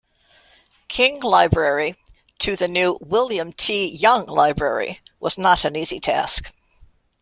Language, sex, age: English, female, 70-79